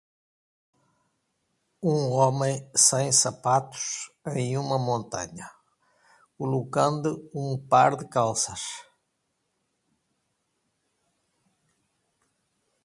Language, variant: Portuguese, Portuguese (Portugal)